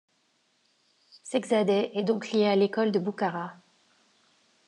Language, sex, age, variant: French, female, 50-59, Français de métropole